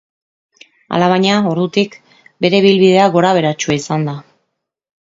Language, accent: Basque, Mendebalekoa (Araba, Bizkaia, Gipuzkoako mendebaleko herri batzuk)